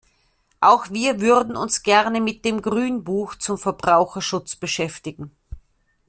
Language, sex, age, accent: German, female, 50-59, Österreichisches Deutsch